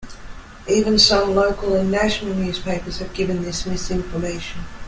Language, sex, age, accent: English, female, 50-59, Australian English